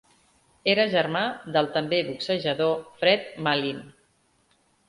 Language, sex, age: Catalan, female, 40-49